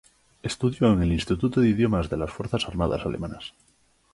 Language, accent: Spanish, España: Norte peninsular (Asturias, Castilla y León, Cantabria, País Vasco, Navarra, Aragón, La Rioja, Guadalajara, Cuenca)